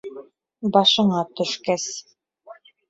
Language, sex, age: Bashkir, female, 30-39